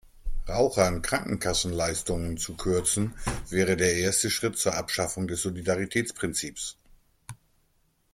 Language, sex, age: German, male, 50-59